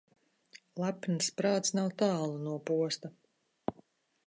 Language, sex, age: Latvian, female, 30-39